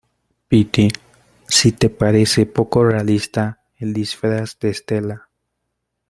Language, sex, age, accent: Spanish, male, 19-29, Andino-Pacífico: Colombia, Perú, Ecuador, oeste de Bolivia y Venezuela andina